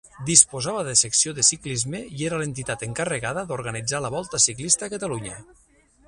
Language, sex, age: Catalan, male, 40-49